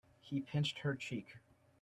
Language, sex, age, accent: English, male, 19-29, United States English